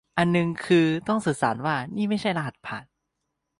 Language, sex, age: Thai, male, 19-29